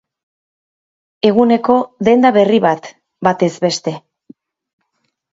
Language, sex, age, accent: Basque, female, 40-49, Erdialdekoa edo Nafarra (Gipuzkoa, Nafarroa)